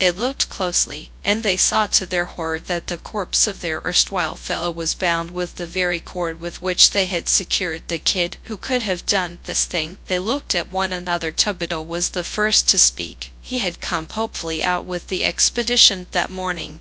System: TTS, GradTTS